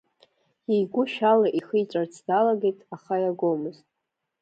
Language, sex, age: Abkhazian, female, under 19